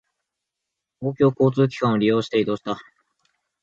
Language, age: Japanese, 19-29